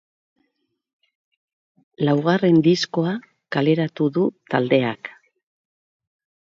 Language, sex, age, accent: Basque, female, 60-69, Mendebalekoa (Araba, Bizkaia, Gipuzkoako mendebaleko herri batzuk)